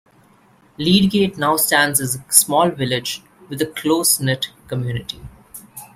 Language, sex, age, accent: English, male, 19-29, India and South Asia (India, Pakistan, Sri Lanka)